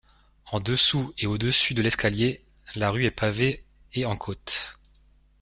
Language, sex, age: French, male, 30-39